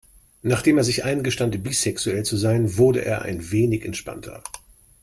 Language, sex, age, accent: German, male, 50-59, Deutschland Deutsch